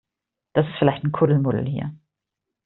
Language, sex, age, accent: German, female, 50-59, Deutschland Deutsch